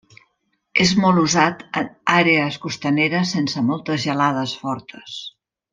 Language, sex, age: Catalan, female, 60-69